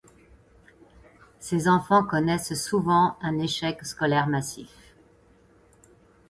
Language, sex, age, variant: French, female, 50-59, Français de métropole